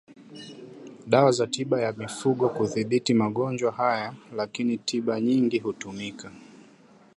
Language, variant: Swahili, Kiswahili Sanifu (EA)